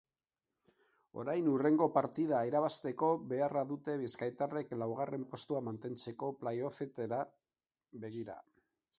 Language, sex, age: Basque, male, 50-59